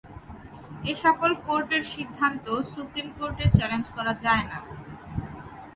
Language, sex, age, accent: Bengali, female, 19-29, শুদ্ধ বাংলা